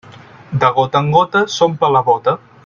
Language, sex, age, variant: Catalan, male, 19-29, Central